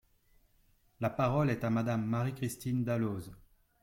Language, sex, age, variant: French, male, 30-39, Français de métropole